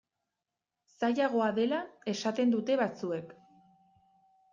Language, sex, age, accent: Basque, female, 19-29, Erdialdekoa edo Nafarra (Gipuzkoa, Nafarroa)